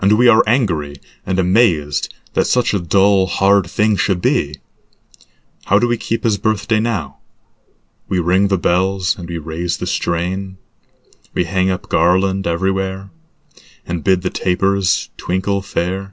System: none